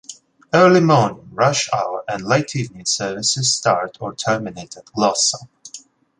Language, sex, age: English, male, 19-29